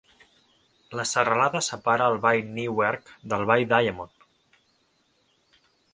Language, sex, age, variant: Catalan, male, 19-29, Central